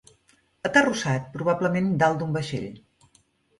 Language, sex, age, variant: Catalan, female, 40-49, Central